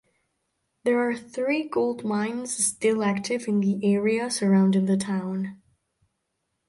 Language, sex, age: English, female, 19-29